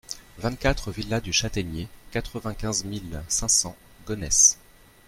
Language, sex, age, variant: French, male, 30-39, Français de métropole